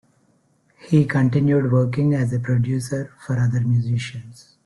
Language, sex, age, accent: English, male, 50-59, India and South Asia (India, Pakistan, Sri Lanka)